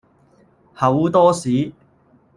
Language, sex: Cantonese, male